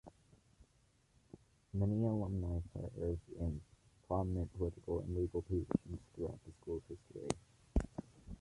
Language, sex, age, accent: English, male, under 19, United States English